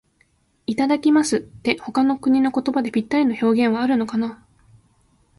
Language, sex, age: Japanese, female, 19-29